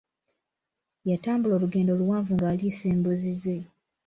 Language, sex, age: Ganda, female, 19-29